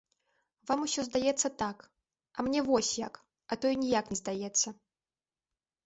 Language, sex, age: Belarusian, female, 19-29